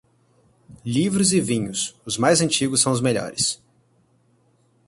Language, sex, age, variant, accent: Portuguese, male, 19-29, Portuguese (Brasil), Paulista